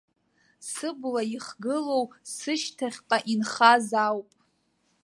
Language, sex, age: Abkhazian, female, under 19